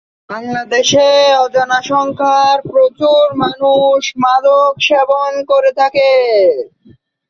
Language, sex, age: Bengali, male, 19-29